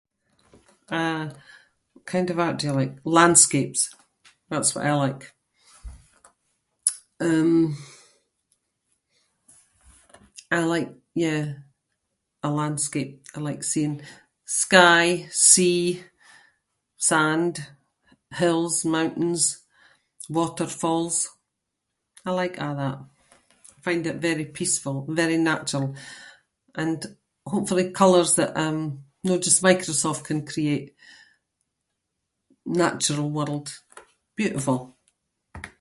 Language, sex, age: Scots, female, 70-79